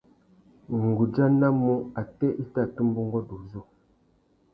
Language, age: Tuki, 40-49